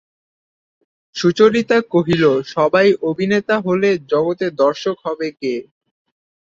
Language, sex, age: Bengali, male, 19-29